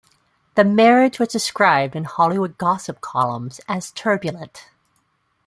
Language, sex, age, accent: English, female, 40-49, United States English